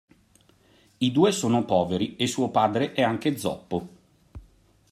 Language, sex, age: Italian, male, 19-29